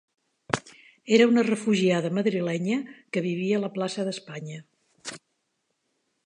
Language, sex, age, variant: Catalan, female, 70-79, Central